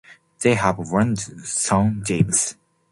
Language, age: English, 19-29